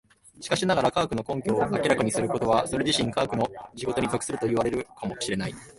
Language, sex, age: Japanese, male, 19-29